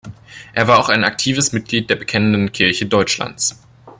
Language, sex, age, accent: German, male, 19-29, Deutschland Deutsch